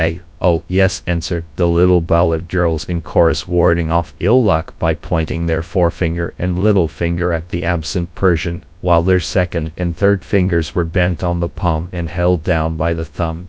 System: TTS, GradTTS